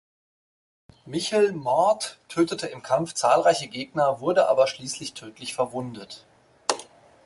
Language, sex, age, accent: German, male, 30-39, Deutschland Deutsch